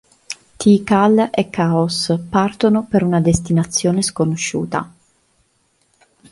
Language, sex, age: Italian, female, 30-39